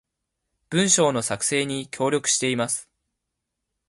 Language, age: Japanese, 19-29